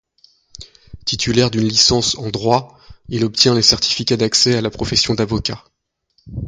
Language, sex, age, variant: French, male, 40-49, Français de métropole